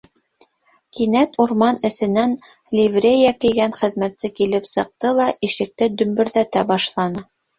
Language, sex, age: Bashkir, female, 30-39